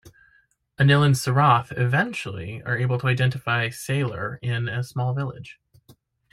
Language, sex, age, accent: English, male, 30-39, United States English